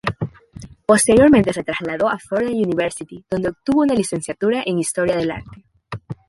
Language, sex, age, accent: Spanish, female, 19-29, Andino-Pacífico: Colombia, Perú, Ecuador, oeste de Bolivia y Venezuela andina